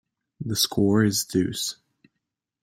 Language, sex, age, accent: English, male, under 19, United States English